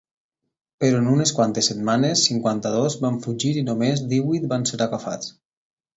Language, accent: Catalan, valencià